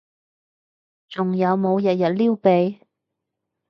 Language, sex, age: Cantonese, female, 30-39